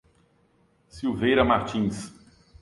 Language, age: Portuguese, 40-49